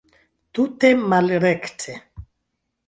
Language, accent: Esperanto, Internacia